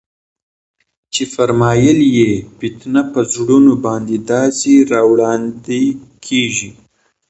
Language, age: Pashto, 19-29